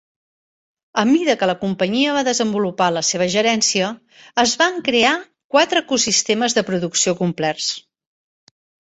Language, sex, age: Catalan, female, 40-49